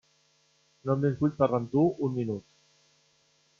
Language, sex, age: Catalan, male, 40-49